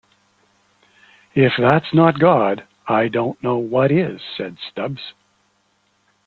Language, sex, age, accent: English, male, 60-69, Canadian English